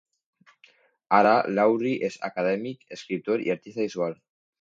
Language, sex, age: Catalan, male, 30-39